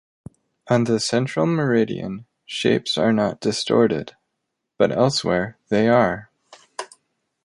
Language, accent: English, United States English